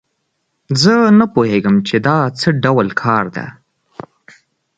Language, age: Pashto, 19-29